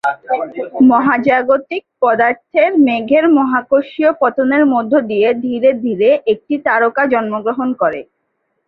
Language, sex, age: Bengali, male, 30-39